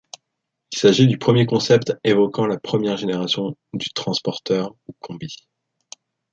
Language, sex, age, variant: French, male, 19-29, Français de métropole